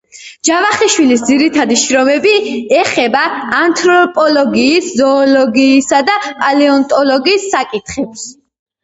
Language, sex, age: Georgian, female, under 19